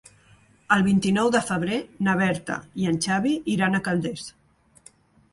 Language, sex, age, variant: Catalan, female, 40-49, Central